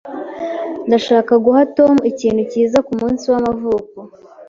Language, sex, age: Kinyarwanda, female, 19-29